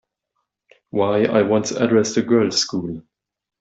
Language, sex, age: English, male, 19-29